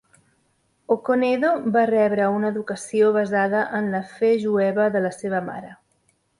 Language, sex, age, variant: Catalan, female, 40-49, Central